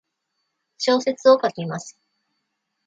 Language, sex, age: Japanese, female, 40-49